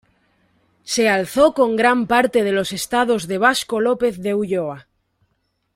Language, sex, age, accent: Spanish, female, 19-29, España: Centro-Sur peninsular (Madrid, Toledo, Castilla-La Mancha)